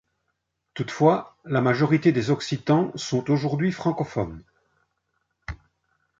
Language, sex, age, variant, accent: French, male, 60-69, Français d'Europe, Français de Belgique